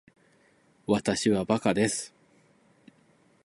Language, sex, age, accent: Japanese, male, 30-39, 関西弁